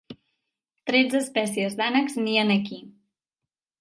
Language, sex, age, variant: Catalan, female, 19-29, Central